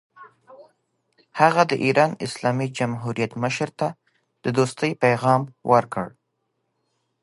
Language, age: Pashto, 30-39